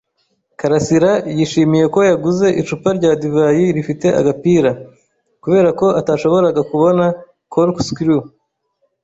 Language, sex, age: Kinyarwanda, male, 30-39